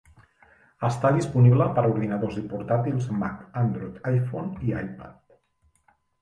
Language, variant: Catalan, Central